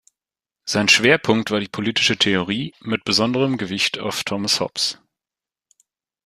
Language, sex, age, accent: German, male, 19-29, Deutschland Deutsch